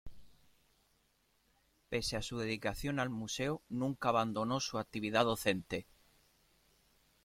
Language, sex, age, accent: Spanish, male, 19-29, España: Sur peninsular (Andalucia, Extremadura, Murcia)